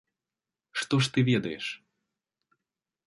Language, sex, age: Belarusian, male, 19-29